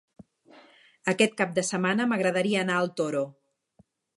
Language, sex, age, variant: Catalan, female, 40-49, Central